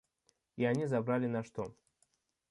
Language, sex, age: Russian, male, 19-29